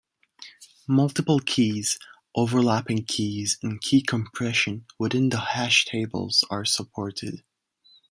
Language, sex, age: English, male, under 19